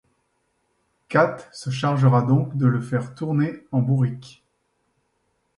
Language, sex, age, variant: French, male, 30-39, Français de métropole